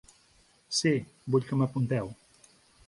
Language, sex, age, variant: Catalan, male, 50-59, Septentrional